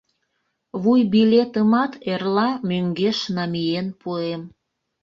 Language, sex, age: Mari, female, 40-49